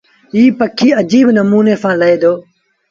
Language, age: Sindhi Bhil, under 19